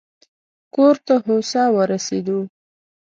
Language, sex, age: Pashto, female, 19-29